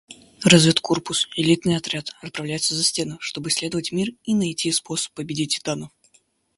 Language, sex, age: Russian, male, under 19